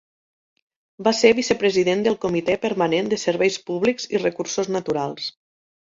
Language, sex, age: Catalan, female, 30-39